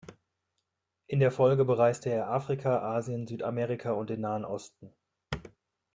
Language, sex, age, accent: German, male, 30-39, Deutschland Deutsch